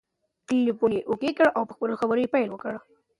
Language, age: Pashto, 19-29